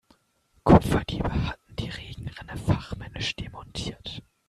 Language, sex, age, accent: German, male, 19-29, Deutschland Deutsch